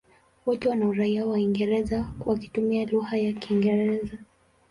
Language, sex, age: Swahili, female, 19-29